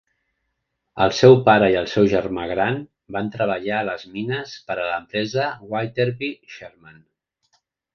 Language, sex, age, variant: Catalan, male, 40-49, Central